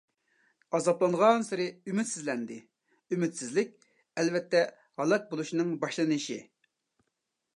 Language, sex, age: Uyghur, male, 30-39